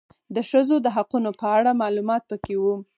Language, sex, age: Pashto, female, under 19